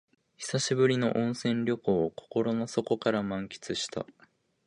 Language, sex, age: Japanese, male, 19-29